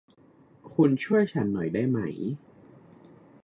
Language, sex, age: Thai, male, 19-29